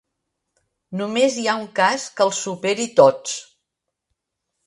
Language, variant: Catalan, Central